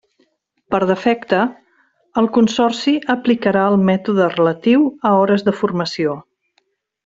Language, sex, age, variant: Catalan, female, 50-59, Central